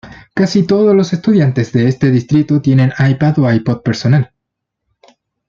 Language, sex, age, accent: Spanish, male, 19-29, Chileno: Chile, Cuyo